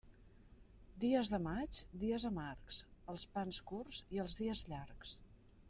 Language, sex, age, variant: Catalan, female, 50-59, Central